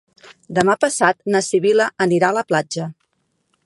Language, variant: Catalan, Central